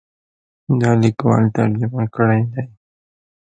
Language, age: Pashto, 19-29